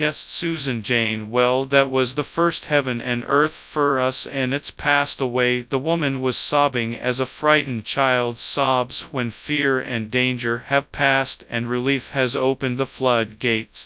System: TTS, FastPitch